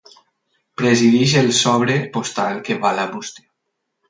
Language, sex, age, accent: Catalan, male, 19-29, valencià